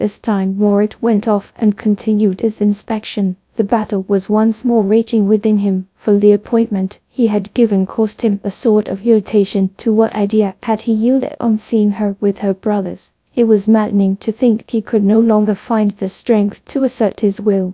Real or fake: fake